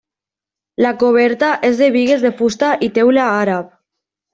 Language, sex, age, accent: Catalan, female, under 19, valencià